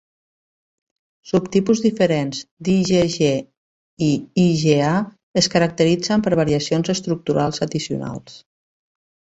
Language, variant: Catalan, Central